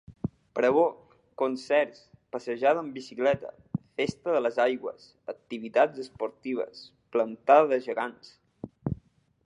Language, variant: Catalan, Balear